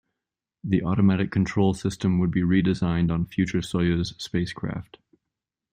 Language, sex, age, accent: English, male, 30-39, United States English